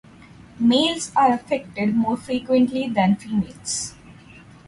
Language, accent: English, India and South Asia (India, Pakistan, Sri Lanka)